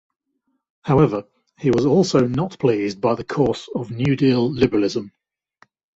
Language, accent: English, England English